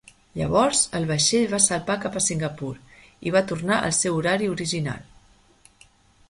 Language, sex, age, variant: Catalan, female, 30-39, Central